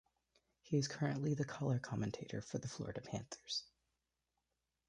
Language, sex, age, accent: English, male, 19-29, United States English